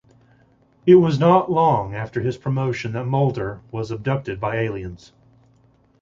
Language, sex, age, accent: English, male, 30-39, United States English